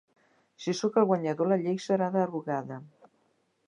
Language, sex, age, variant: Catalan, female, 60-69, Central